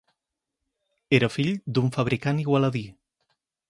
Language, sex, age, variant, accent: Catalan, male, 40-49, Central, central